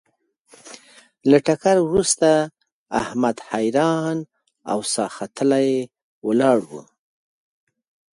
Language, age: Pashto, 40-49